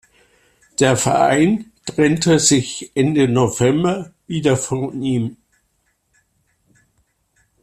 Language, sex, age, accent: German, male, 60-69, Deutschland Deutsch